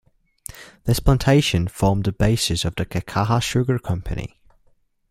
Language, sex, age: English, male, 19-29